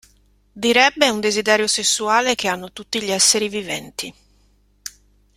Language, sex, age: Italian, female, 50-59